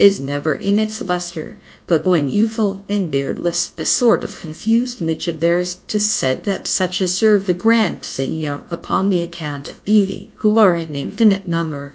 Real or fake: fake